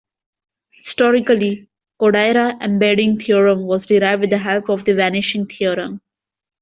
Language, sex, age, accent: English, female, 19-29, India and South Asia (India, Pakistan, Sri Lanka)